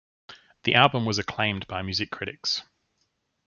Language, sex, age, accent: English, male, 30-39, Australian English